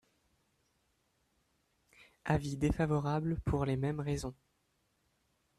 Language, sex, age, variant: French, male, 19-29, Français de métropole